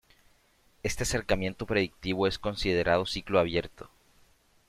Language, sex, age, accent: Spanish, male, 30-39, Caribe: Cuba, Venezuela, Puerto Rico, República Dominicana, Panamá, Colombia caribeña, México caribeño, Costa del golfo de México